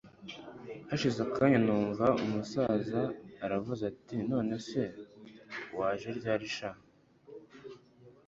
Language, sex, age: Kinyarwanda, male, under 19